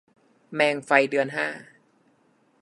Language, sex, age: Thai, male, 19-29